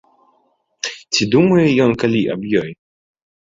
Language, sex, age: Belarusian, male, 19-29